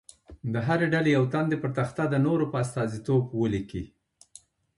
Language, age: Pashto, 50-59